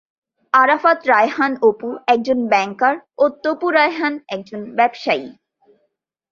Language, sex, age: Bengali, female, 19-29